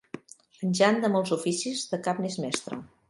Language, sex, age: Catalan, female, 50-59